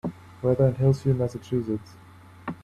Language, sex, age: English, male, 19-29